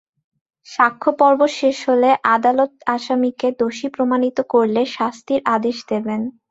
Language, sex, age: Bengali, female, 19-29